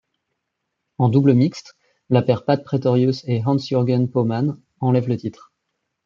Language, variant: French, Français de métropole